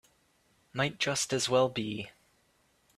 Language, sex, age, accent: English, male, 19-29, United States English